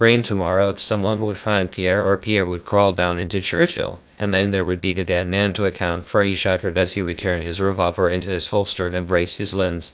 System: TTS, GlowTTS